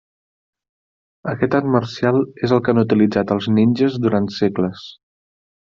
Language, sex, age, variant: Catalan, male, 19-29, Central